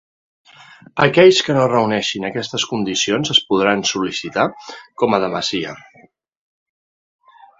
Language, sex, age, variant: Catalan, male, 30-39, Central